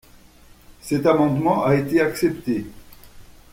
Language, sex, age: French, male, 70-79